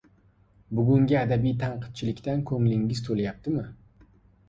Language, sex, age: Uzbek, male, 19-29